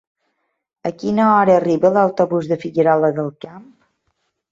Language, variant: Catalan, Balear